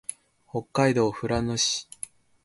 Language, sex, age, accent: Japanese, male, 19-29, 標準語